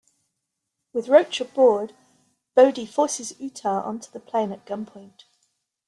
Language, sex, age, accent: English, female, 50-59, England English